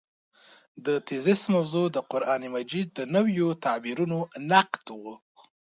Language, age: Pashto, 19-29